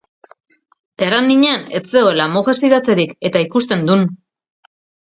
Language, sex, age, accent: Basque, female, 40-49, Mendebalekoa (Araba, Bizkaia, Gipuzkoako mendebaleko herri batzuk)